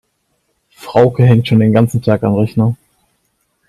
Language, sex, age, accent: German, male, 19-29, Deutschland Deutsch